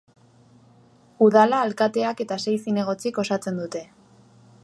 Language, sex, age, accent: Basque, female, under 19, Erdialdekoa edo Nafarra (Gipuzkoa, Nafarroa)